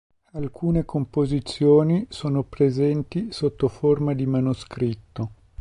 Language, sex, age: Italian, male, 40-49